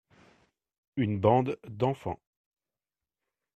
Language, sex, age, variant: French, male, 30-39, Français de métropole